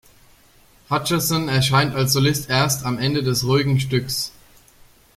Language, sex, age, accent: German, male, 19-29, Deutschland Deutsch